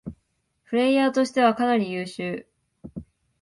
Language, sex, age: Japanese, female, 19-29